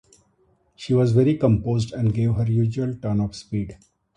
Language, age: English, 40-49